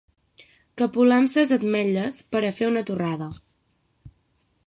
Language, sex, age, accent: Catalan, female, 19-29, central; septentrional